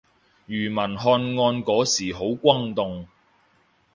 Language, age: Cantonese, 30-39